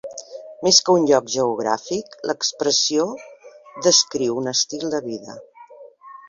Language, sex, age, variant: Catalan, female, 50-59, Central